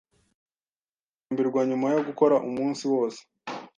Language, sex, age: Kinyarwanda, male, 19-29